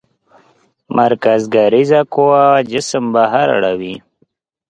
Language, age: Pashto, 19-29